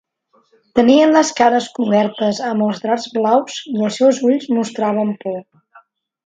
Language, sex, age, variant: Catalan, female, 50-59, Central